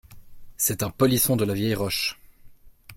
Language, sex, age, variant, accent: French, male, 19-29, Français d'Europe, Français de Suisse